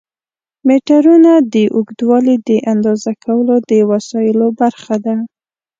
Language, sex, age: Pashto, female, 19-29